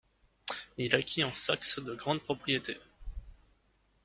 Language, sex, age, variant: French, male, 19-29, Français de métropole